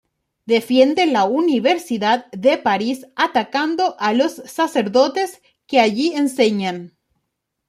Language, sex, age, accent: Spanish, female, 30-39, Rioplatense: Argentina, Uruguay, este de Bolivia, Paraguay